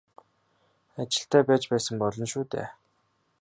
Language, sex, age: Mongolian, male, 19-29